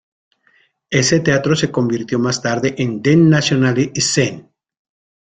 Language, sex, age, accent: Spanish, male, 50-59, México